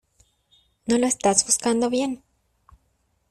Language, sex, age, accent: Spanish, female, 19-29, Chileno: Chile, Cuyo